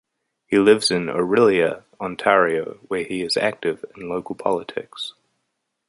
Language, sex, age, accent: English, male, 30-39, New Zealand English